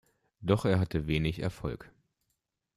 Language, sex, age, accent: German, male, 19-29, Deutschland Deutsch